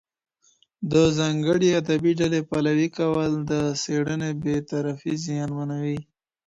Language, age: Pashto, 19-29